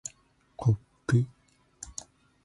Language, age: Japanese, 19-29